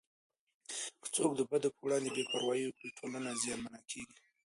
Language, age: Pashto, 30-39